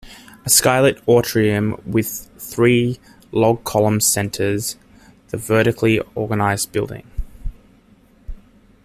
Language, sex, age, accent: English, male, 19-29, Australian English